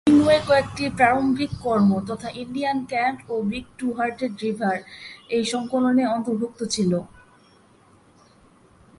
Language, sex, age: Bengali, female, 19-29